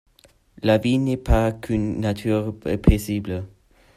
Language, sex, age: French, male, under 19